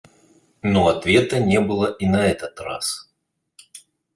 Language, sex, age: Russian, male, 40-49